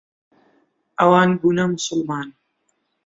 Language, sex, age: Central Kurdish, male, 19-29